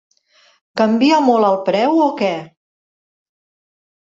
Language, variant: Catalan, Central